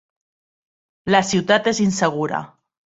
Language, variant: Catalan, Central